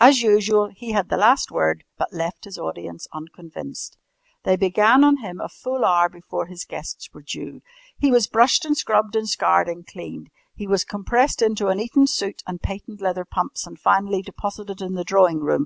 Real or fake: real